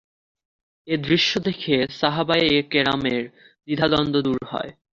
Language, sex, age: Bengali, male, under 19